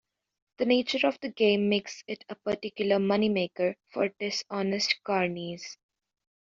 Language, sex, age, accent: English, female, under 19, United States English